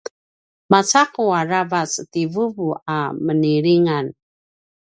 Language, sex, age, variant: Paiwan, female, 50-59, pinayuanan a kinaikacedasan (東排灣語)